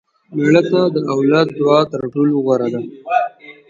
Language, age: Pashto, 19-29